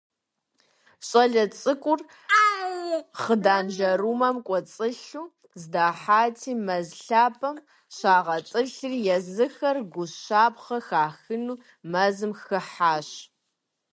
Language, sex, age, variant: Kabardian, female, 30-39, Адыгэбзэ (Къэбэрдей, Кирил, псоми зэдай)